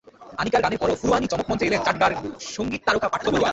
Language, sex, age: Bengali, male, 19-29